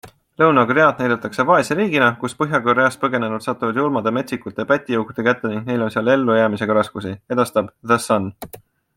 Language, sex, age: Estonian, male, 19-29